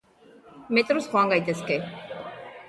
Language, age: Basque, under 19